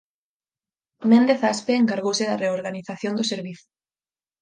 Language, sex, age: Galician, female, 19-29